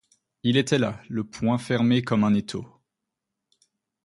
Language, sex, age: French, female, 19-29